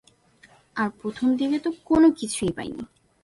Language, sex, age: Bengali, female, 19-29